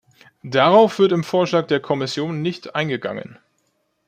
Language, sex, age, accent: German, male, 19-29, Deutschland Deutsch